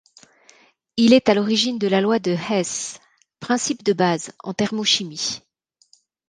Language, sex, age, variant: French, female, 50-59, Français de métropole